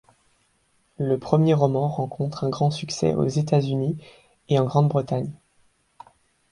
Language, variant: French, Français de métropole